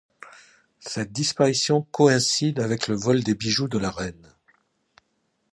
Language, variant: French, Français de métropole